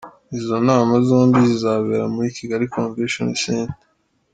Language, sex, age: Kinyarwanda, male, under 19